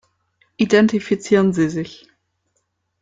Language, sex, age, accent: German, female, 19-29, Deutschland Deutsch